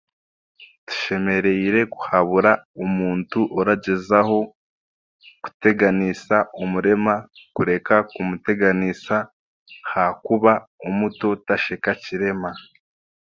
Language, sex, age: Chiga, male, 19-29